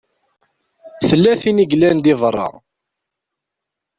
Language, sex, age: Kabyle, male, 19-29